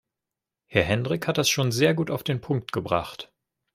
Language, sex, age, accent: German, male, 19-29, Deutschland Deutsch